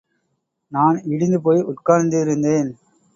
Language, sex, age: Tamil, male, 30-39